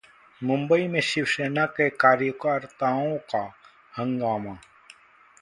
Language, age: Hindi, 40-49